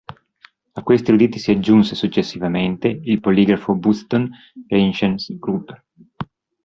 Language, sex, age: Italian, male, 40-49